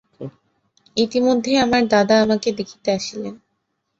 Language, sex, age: Bengali, male, 19-29